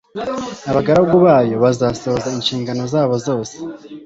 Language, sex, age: Kinyarwanda, male, 19-29